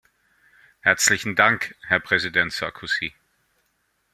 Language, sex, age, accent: German, male, 40-49, Deutschland Deutsch